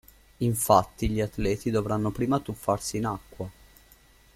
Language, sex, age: Italian, male, 19-29